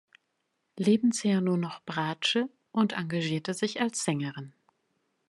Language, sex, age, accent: German, female, 30-39, Deutschland Deutsch